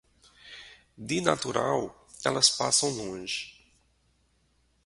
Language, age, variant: Portuguese, 30-39, Portuguese (Brasil)